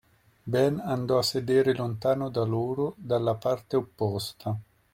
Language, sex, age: Italian, male, 40-49